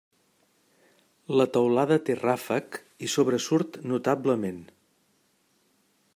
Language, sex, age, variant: Catalan, male, 60-69, Central